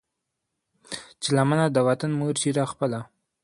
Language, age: Pashto, 19-29